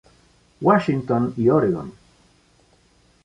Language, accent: Spanish, Caribe: Cuba, Venezuela, Puerto Rico, República Dominicana, Panamá, Colombia caribeña, México caribeño, Costa del golfo de México